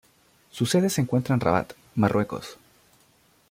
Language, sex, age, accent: Spanish, male, 19-29, Chileno: Chile, Cuyo